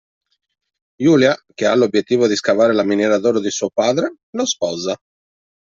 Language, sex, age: Italian, male, 30-39